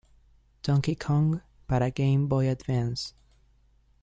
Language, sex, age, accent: Spanish, male, under 19, Rioplatense: Argentina, Uruguay, este de Bolivia, Paraguay